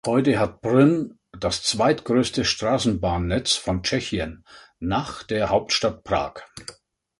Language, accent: German, Deutschland Deutsch